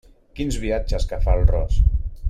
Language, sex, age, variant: Catalan, male, 40-49, Central